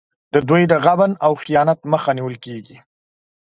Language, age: Pashto, 40-49